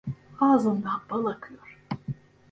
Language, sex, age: Turkish, female, 50-59